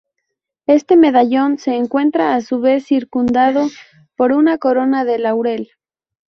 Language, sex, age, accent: Spanish, female, 19-29, México